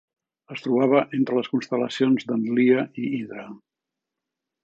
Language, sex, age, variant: Catalan, male, 60-69, Central